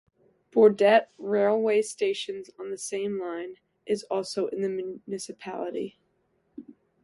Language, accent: English, United States English